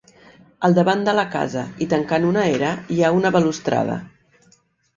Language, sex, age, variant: Catalan, female, 40-49, Central